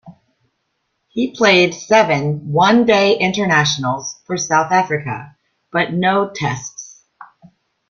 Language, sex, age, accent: English, female, 40-49, United States English